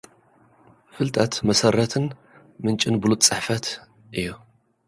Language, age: Tigrinya, 40-49